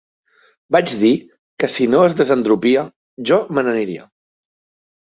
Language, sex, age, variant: Catalan, male, 30-39, Central